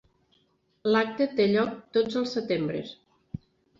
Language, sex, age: Catalan, female, 40-49